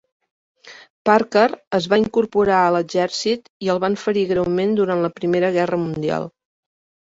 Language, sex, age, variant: Catalan, female, 50-59, Central